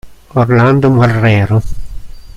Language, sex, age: Italian, male, 60-69